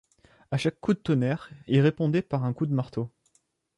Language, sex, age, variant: French, male, 19-29, Français de métropole